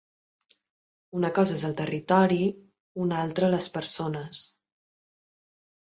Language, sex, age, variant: Catalan, female, 19-29, Central